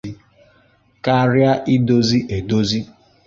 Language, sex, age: Igbo, male, 30-39